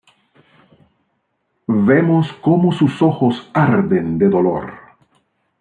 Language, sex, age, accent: Spanish, male, 50-59, América central